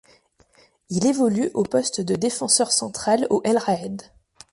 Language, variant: French, Français de métropole